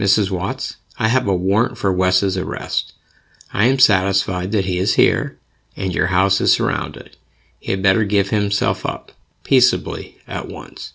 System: none